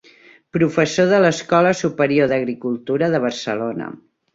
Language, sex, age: Catalan, female, 50-59